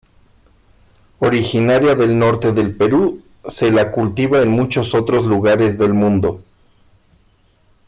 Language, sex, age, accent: Spanish, male, 40-49, México